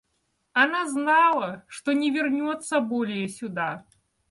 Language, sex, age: Russian, female, 40-49